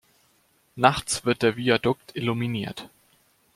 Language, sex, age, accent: German, male, under 19, Deutschland Deutsch